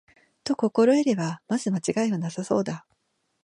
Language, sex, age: Japanese, female, 40-49